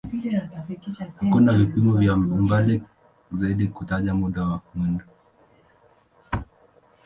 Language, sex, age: Swahili, male, 19-29